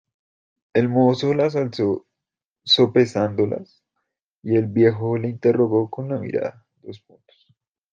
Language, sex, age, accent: Spanish, male, under 19, Andino-Pacífico: Colombia, Perú, Ecuador, oeste de Bolivia y Venezuela andina